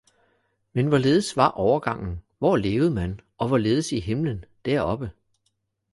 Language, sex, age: Danish, male, 40-49